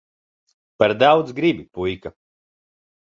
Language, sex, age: Latvian, male, 30-39